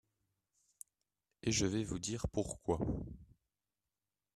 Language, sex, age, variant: French, male, under 19, Français de métropole